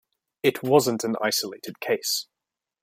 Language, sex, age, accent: English, male, 19-29, England English